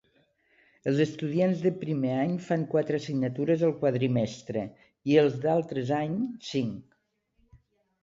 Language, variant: Catalan, Nord-Occidental